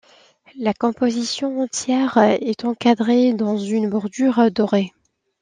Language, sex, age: French, female, 30-39